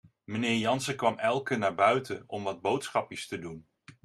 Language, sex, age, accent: Dutch, male, 40-49, Nederlands Nederlands